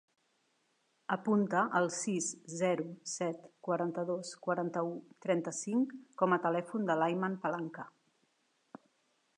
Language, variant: Catalan, Central